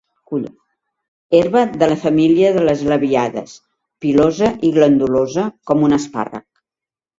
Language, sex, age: Catalan, female, 60-69